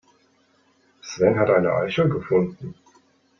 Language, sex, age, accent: German, male, 30-39, Deutschland Deutsch